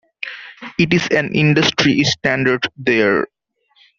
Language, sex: English, male